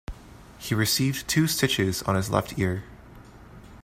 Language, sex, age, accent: English, male, 19-29, Canadian English